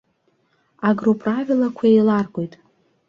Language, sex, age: Abkhazian, female, under 19